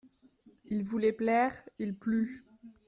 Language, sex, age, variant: French, female, 19-29, Français de métropole